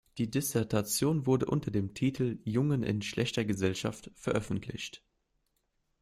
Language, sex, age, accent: German, male, 19-29, Deutschland Deutsch